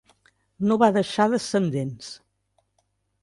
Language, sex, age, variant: Catalan, female, 60-69, Central